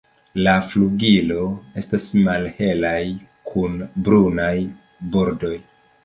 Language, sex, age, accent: Esperanto, male, 30-39, Internacia